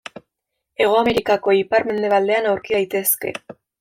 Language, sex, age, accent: Basque, female, 19-29, Mendebalekoa (Araba, Bizkaia, Gipuzkoako mendebaleko herri batzuk)